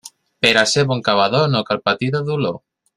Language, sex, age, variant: Catalan, male, 19-29, Central